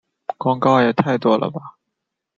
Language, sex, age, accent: Chinese, male, 19-29, 出生地：河北省